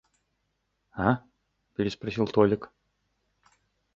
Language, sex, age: Russian, male, 30-39